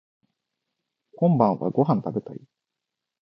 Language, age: Japanese, 19-29